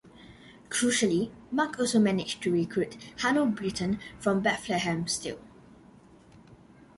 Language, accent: English, Singaporean English